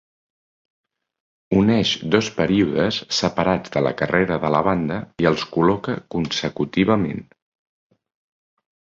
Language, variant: Catalan, Central